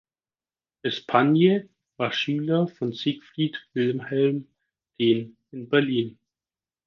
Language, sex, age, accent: German, male, 19-29, Deutschland Deutsch